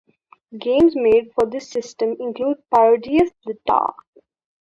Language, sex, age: English, female, under 19